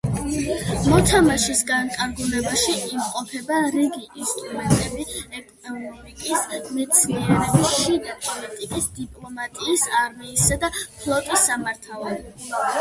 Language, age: Georgian, under 19